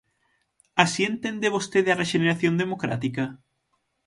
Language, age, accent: Galician, 19-29, Normativo (estándar)